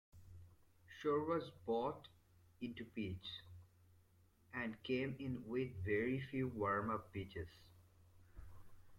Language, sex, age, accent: English, male, 19-29, United States English